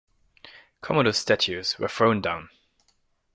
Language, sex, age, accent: English, male, 19-29, England English